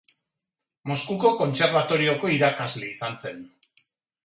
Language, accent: Basque, Erdialdekoa edo Nafarra (Gipuzkoa, Nafarroa)